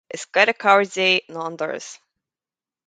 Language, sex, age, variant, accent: Irish, female, 30-39, Gaeilge Chonnacht, Cainteoir dúchais, Gaeltacht